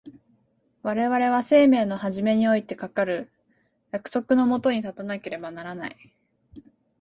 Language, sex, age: Japanese, female, 19-29